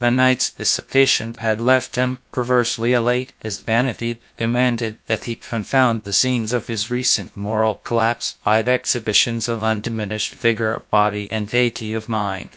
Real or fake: fake